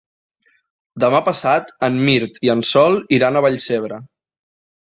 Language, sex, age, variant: Catalan, male, 19-29, Central